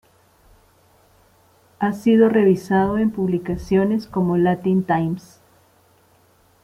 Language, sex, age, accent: Spanish, female, 40-49, Andino-Pacífico: Colombia, Perú, Ecuador, oeste de Bolivia y Venezuela andina